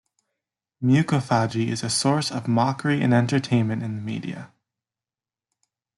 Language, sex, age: English, male, under 19